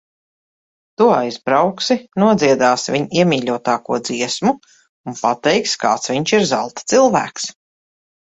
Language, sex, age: Latvian, female, 40-49